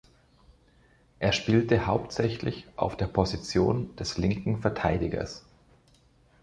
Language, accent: German, Österreichisches Deutsch